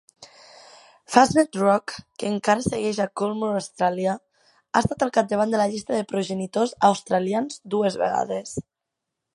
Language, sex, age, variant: Catalan, female, 19-29, Central